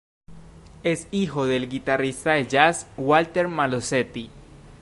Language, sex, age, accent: Spanish, male, under 19, Andino-Pacífico: Colombia, Perú, Ecuador, oeste de Bolivia y Venezuela andina